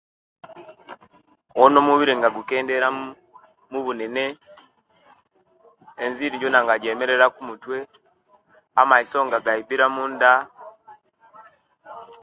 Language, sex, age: Kenyi, male, under 19